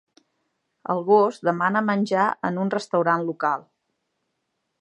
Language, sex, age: Catalan, female, 40-49